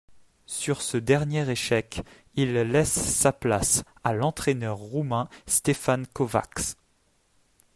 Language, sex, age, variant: French, male, 19-29, Français de métropole